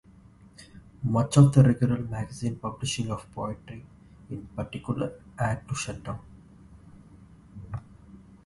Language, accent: English, India and South Asia (India, Pakistan, Sri Lanka)